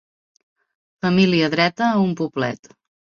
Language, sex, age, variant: Catalan, female, 30-39, Central